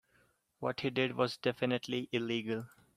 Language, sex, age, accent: English, male, 19-29, India and South Asia (India, Pakistan, Sri Lanka)